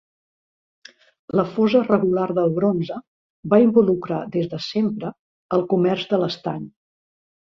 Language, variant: Catalan, Central